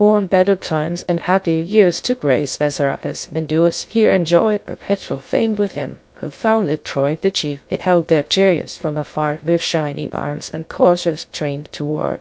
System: TTS, GlowTTS